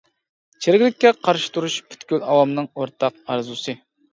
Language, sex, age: Uyghur, female, 40-49